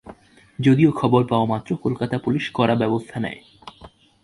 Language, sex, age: Bengali, male, under 19